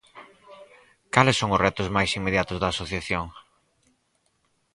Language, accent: Galician, Normativo (estándar)